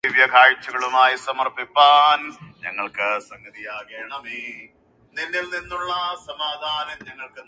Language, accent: English, India and South Asia (India, Pakistan, Sri Lanka)